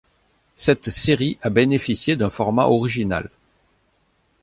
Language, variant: French, Français de métropole